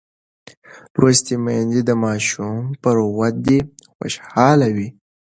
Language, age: Pashto, under 19